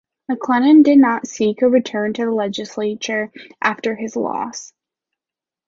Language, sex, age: English, female, 19-29